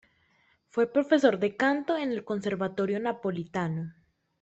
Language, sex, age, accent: Spanish, female, 19-29, Caribe: Cuba, Venezuela, Puerto Rico, República Dominicana, Panamá, Colombia caribeña, México caribeño, Costa del golfo de México